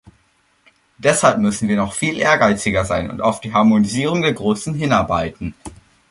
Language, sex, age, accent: German, male, under 19, Deutschland Deutsch